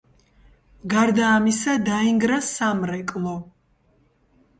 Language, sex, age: Georgian, female, 30-39